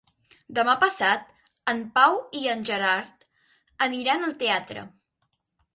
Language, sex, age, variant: Catalan, female, under 19, Central